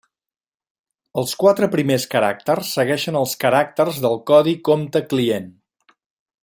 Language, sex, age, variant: Catalan, male, 50-59, Central